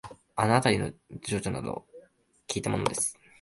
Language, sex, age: Japanese, male, 19-29